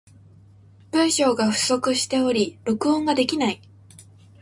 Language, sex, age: Japanese, female, 19-29